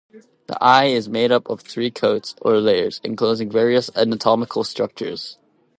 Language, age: English, 19-29